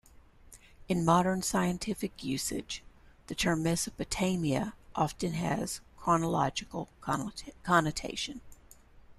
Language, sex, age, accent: English, female, 60-69, United States English